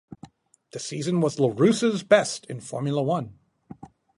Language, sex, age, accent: English, male, 40-49, United States English